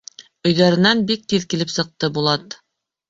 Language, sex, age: Bashkir, female, 30-39